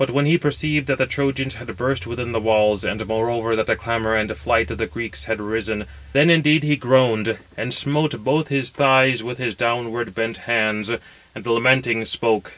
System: none